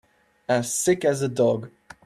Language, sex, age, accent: English, male, 19-29, England English